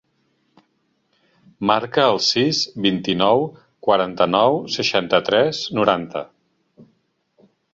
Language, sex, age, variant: Catalan, male, 50-59, Central